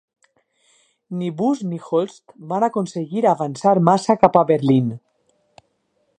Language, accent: Catalan, valencià